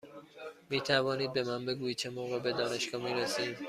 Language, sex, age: Persian, male, 30-39